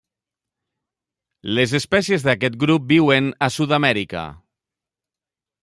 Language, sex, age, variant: Catalan, male, 40-49, Nord-Occidental